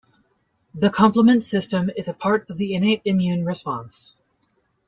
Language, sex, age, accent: English, male, 19-29, United States English